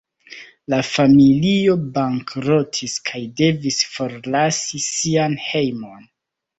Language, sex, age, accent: Esperanto, male, 30-39, Internacia